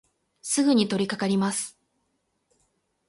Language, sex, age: Japanese, female, 19-29